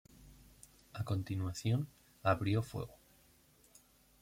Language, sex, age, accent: Spanish, male, 30-39, España: Norte peninsular (Asturias, Castilla y León, Cantabria, País Vasco, Navarra, Aragón, La Rioja, Guadalajara, Cuenca)